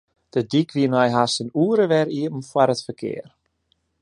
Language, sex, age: Western Frisian, male, 19-29